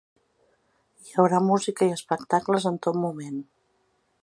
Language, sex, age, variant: Catalan, female, 40-49, Central